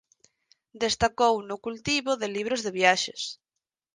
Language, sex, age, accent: Galician, female, 19-29, Normativo (estándar)